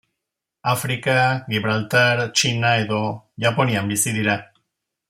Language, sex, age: Basque, male, 50-59